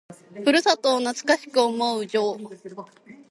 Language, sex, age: Japanese, female, 19-29